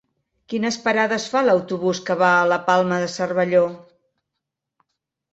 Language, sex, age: Catalan, female, 60-69